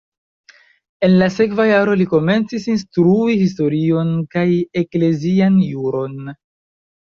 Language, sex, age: Esperanto, male, 19-29